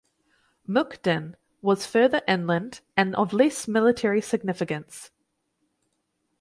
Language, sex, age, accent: English, female, 19-29, New Zealand English